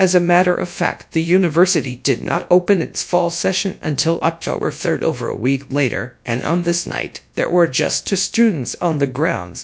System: TTS, GradTTS